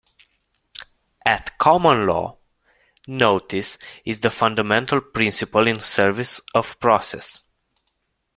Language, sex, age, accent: English, male, 19-29, United States English